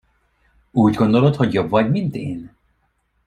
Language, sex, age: Hungarian, male, 30-39